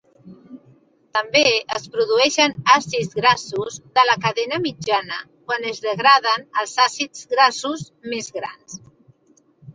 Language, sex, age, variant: Catalan, female, 40-49, Central